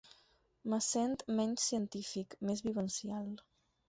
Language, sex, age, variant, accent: Catalan, female, 19-29, Balear, menorquí